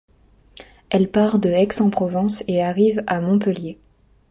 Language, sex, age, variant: French, female, 19-29, Français de métropole